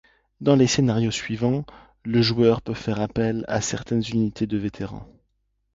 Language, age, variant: French, 40-49, Français de métropole